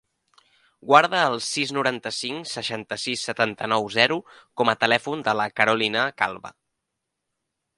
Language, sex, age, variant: Catalan, male, 19-29, Central